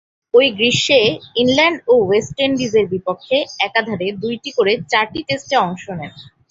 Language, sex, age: Bengali, female, 19-29